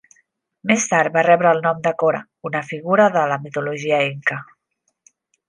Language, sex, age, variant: Catalan, female, 30-39, Central